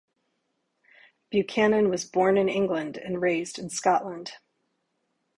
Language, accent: English, United States English